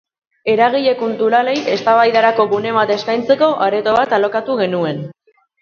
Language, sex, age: Basque, female, 30-39